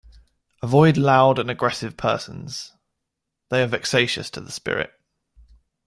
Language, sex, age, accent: English, male, 30-39, England English